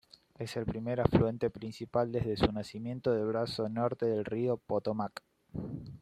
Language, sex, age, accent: Spanish, male, 19-29, Rioplatense: Argentina, Uruguay, este de Bolivia, Paraguay